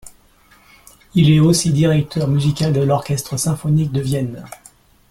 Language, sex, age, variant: French, male, 40-49, Français de métropole